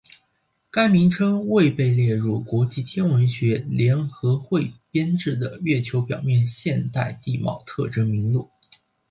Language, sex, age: Chinese, male, 19-29